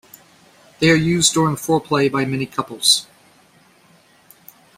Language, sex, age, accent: English, male, 19-29, United States English